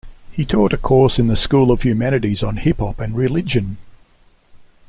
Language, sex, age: English, male, 60-69